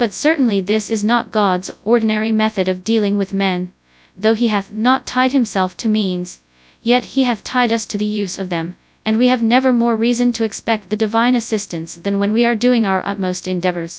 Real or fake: fake